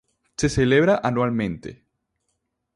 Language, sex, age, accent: Spanish, male, 19-29, Caribe: Cuba, Venezuela, Puerto Rico, República Dominicana, Panamá, Colombia caribeña, México caribeño, Costa del golfo de México